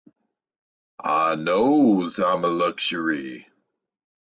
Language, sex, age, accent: English, male, 40-49, United States English